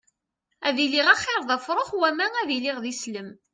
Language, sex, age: Kabyle, female, 40-49